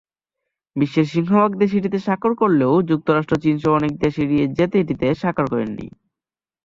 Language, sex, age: Bengali, male, under 19